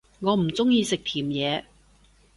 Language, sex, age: Cantonese, female, 40-49